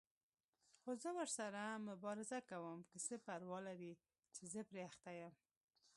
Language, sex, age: Pashto, female, 19-29